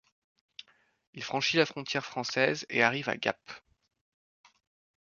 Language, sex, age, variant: French, male, 30-39, Français de métropole